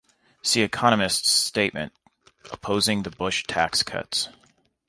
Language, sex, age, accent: English, male, 30-39, United States English